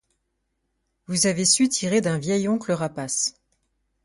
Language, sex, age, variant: French, female, 30-39, Français de métropole